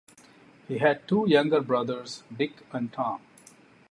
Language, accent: English, India and South Asia (India, Pakistan, Sri Lanka)